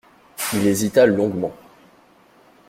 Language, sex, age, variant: French, male, 19-29, Français de métropole